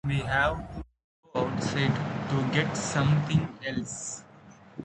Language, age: English, 19-29